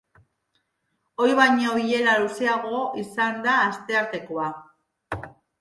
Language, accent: Basque, Mendebalekoa (Araba, Bizkaia, Gipuzkoako mendebaleko herri batzuk)